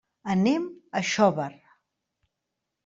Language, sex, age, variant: Catalan, female, 50-59, Central